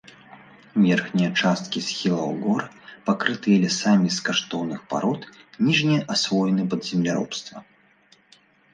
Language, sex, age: Belarusian, male, 19-29